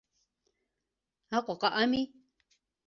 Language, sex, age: Abkhazian, female, 30-39